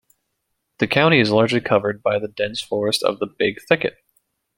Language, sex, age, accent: English, male, 19-29, United States English